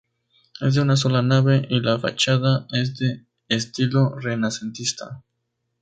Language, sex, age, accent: Spanish, male, 19-29, México